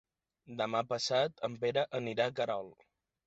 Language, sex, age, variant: Catalan, male, 19-29, Nord-Occidental